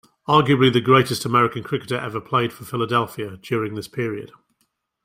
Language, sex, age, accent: English, male, 50-59, England English